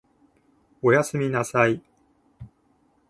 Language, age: Japanese, 19-29